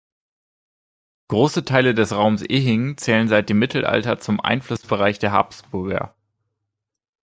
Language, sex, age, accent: German, male, 19-29, Deutschland Deutsch